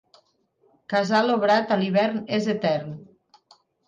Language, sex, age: Catalan, female, 50-59